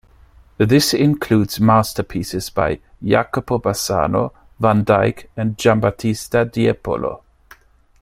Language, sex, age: English, male, 19-29